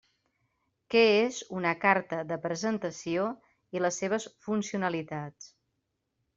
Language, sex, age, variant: Catalan, female, 40-49, Central